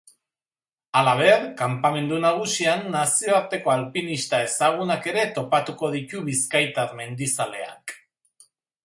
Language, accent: Basque, Erdialdekoa edo Nafarra (Gipuzkoa, Nafarroa)